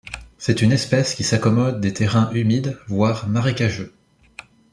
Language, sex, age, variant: French, male, 19-29, Français de métropole